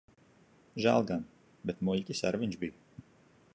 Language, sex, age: Latvian, male, 30-39